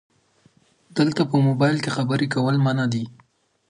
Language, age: Pashto, 19-29